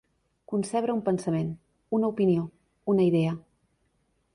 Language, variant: Catalan, Central